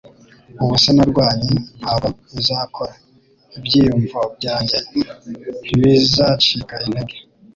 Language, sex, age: Kinyarwanda, male, 19-29